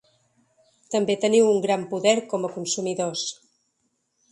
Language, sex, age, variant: Catalan, female, 40-49, Central